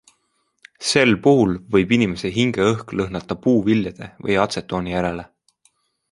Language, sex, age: Estonian, male, 19-29